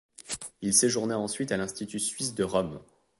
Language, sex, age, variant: French, male, 19-29, Français de métropole